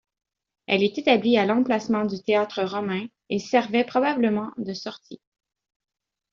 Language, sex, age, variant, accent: French, female, 40-49, Français d'Amérique du Nord, Français du Canada